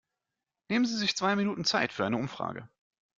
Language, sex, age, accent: German, male, 30-39, Deutschland Deutsch